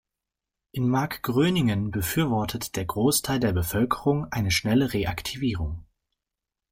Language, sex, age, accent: German, male, 19-29, Deutschland Deutsch